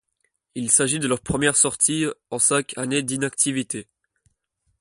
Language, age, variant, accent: French, under 19, Français d'Europe, Français de Belgique